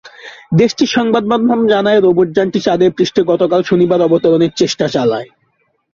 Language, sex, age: Bengali, male, 19-29